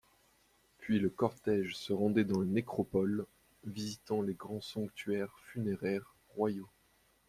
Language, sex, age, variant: French, male, 19-29, Français de métropole